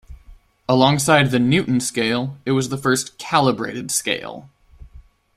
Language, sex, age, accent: English, male, 19-29, United States English